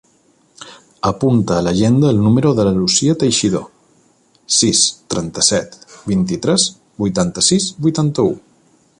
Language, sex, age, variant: Catalan, male, 40-49, Balear